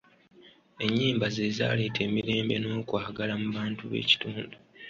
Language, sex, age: Ganda, male, 19-29